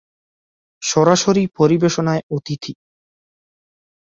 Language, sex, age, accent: Bengali, male, 19-29, fluent